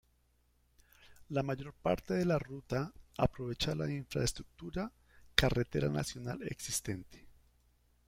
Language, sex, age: Spanish, male, 50-59